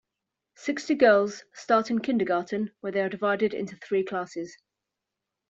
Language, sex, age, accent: English, female, 40-49, England English